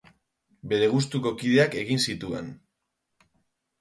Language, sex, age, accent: Basque, male, 30-39, Mendebalekoa (Araba, Bizkaia, Gipuzkoako mendebaleko herri batzuk)